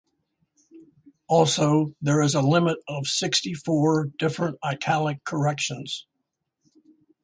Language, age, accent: English, 60-69, United States English